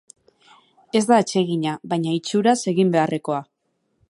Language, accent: Basque, Mendebalekoa (Araba, Bizkaia, Gipuzkoako mendebaleko herri batzuk)